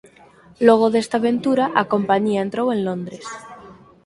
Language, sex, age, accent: Galician, female, 19-29, Normativo (estándar)